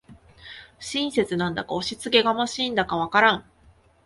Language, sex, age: Japanese, female, 30-39